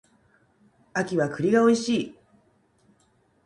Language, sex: Japanese, female